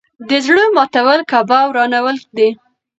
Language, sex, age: Pashto, female, under 19